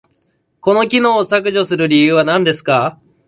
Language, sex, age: Japanese, male, 19-29